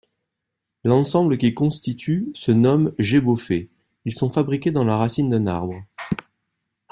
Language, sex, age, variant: French, male, 30-39, Français de métropole